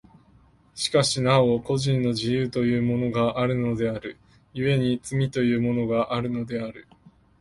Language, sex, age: Japanese, male, 19-29